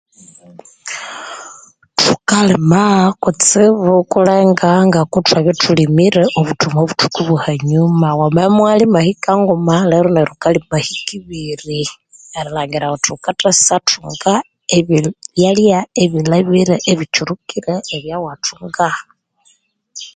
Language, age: Konzo, 19-29